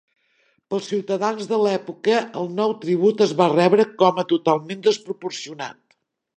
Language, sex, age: Catalan, female, 60-69